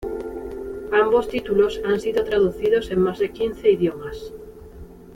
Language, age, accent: Spanish, 40-49, España: Norte peninsular (Asturias, Castilla y León, Cantabria, País Vasco, Navarra, Aragón, La Rioja, Guadalajara, Cuenca)